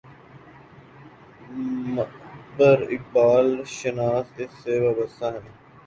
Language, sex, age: Urdu, male, 19-29